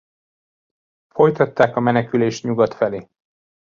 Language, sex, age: Hungarian, male, 19-29